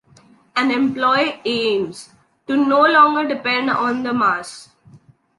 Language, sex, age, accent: English, female, 19-29, India and South Asia (India, Pakistan, Sri Lanka)